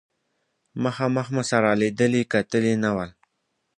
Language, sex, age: Pashto, male, under 19